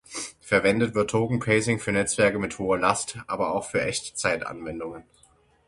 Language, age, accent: German, 30-39, Deutschland Deutsch